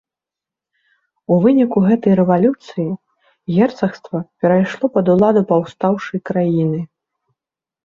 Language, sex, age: Belarusian, female, 19-29